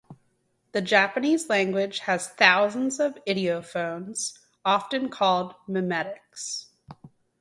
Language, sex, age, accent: English, female, 30-39, United States English